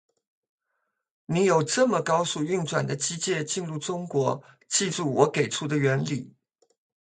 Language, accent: Chinese, 出生地：湖南省